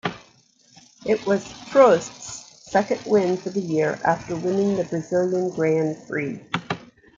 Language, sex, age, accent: English, female, 50-59, United States English